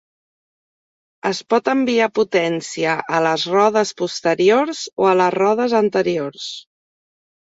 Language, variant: Catalan, Central